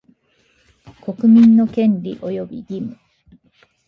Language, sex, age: Japanese, female, 40-49